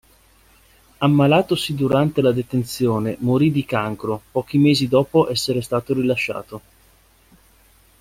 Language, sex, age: Italian, male, 40-49